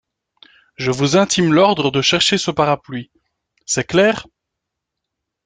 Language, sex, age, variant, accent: French, male, 30-39, Français d'Europe, Français de Belgique